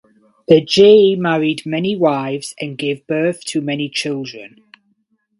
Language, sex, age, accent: English, male, 19-29, England English